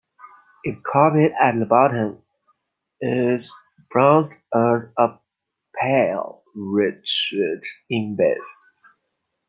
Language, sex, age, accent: English, male, 19-29, England English